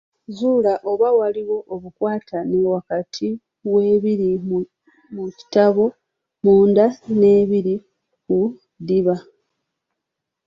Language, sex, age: Ganda, female, 40-49